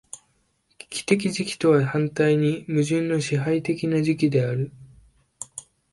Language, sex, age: Japanese, male, 19-29